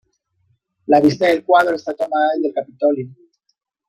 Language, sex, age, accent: Spanish, male, 30-39, México